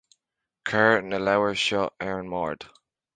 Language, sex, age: Irish, male, 19-29